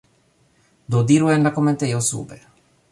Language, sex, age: Esperanto, male, 40-49